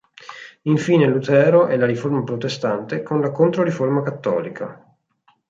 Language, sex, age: Italian, male, 19-29